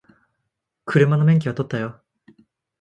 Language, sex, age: Japanese, male, 19-29